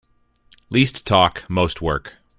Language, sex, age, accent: English, male, 40-49, United States English